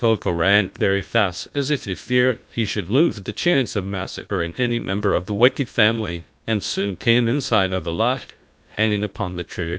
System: TTS, GlowTTS